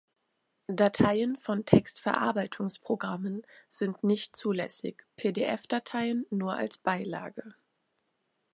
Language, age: German, 19-29